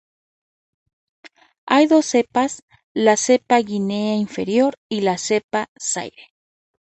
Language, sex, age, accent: Spanish, female, 30-39, México